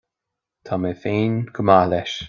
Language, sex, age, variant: Irish, male, 30-39, Gaeilge Chonnacht